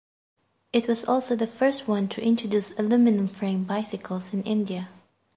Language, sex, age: English, female, 19-29